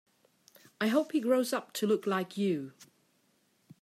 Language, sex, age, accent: English, female, 40-49, England English